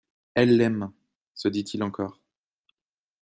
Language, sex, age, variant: French, male, 19-29, Français de métropole